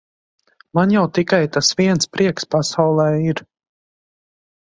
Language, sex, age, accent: Latvian, female, 30-39, nav